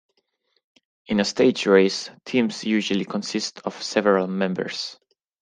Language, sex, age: English, male, 19-29